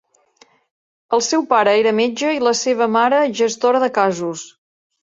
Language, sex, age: Catalan, female, 50-59